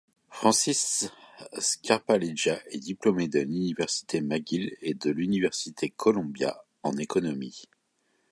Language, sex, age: French, male, 40-49